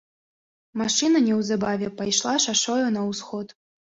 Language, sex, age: Belarusian, female, 19-29